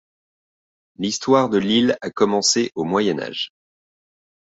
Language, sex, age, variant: French, male, 30-39, Français de métropole